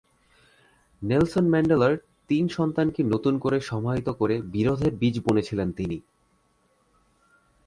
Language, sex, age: Bengali, male, 19-29